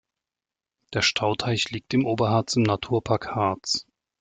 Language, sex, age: German, male, 30-39